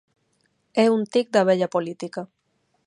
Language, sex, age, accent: Galician, female, 30-39, Normativo (estándar); Neofalante